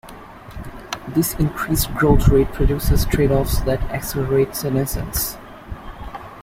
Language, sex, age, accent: English, male, under 19, United States English